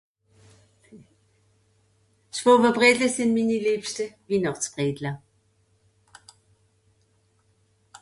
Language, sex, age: Swiss German, female, 70-79